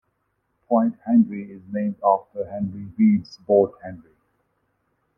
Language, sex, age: English, male, 40-49